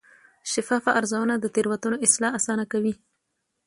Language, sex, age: Pashto, female, 19-29